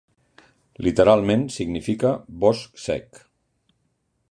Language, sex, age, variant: Catalan, male, 60-69, Central